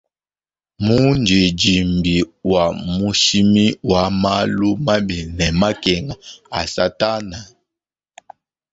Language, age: Luba-Lulua, 19-29